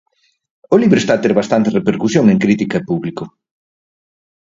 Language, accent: Galician, Oriental (común en zona oriental)